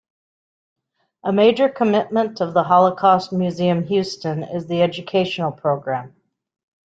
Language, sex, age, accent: English, female, 50-59, United States English